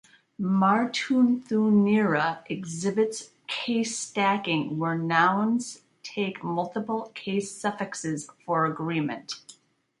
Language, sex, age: English, female, 40-49